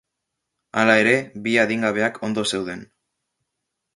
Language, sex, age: Basque, male, under 19